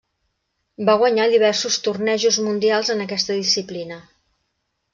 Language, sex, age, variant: Catalan, female, 50-59, Central